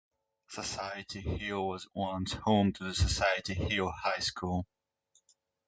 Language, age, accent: English, 19-29, United States English; England English